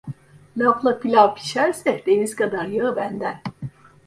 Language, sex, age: Turkish, female, 50-59